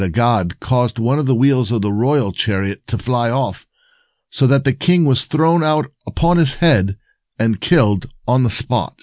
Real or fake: real